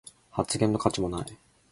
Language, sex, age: Japanese, male, 19-29